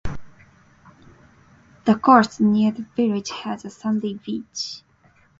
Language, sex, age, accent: English, female, 19-29, United States English